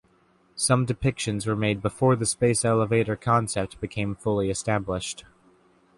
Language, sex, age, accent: English, male, 19-29, United States English